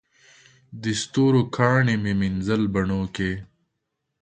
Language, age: Pashto, 30-39